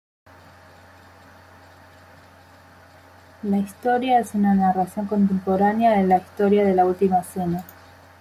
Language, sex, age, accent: Spanish, female, 30-39, Rioplatense: Argentina, Uruguay, este de Bolivia, Paraguay